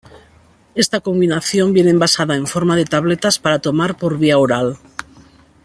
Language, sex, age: Spanish, female, 50-59